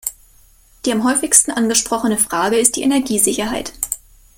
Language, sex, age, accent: German, female, 19-29, Deutschland Deutsch